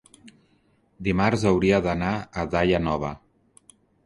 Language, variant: Catalan, Central